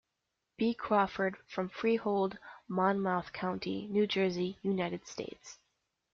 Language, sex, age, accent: English, female, under 19, United States English